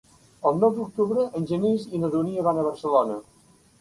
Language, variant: Catalan, Central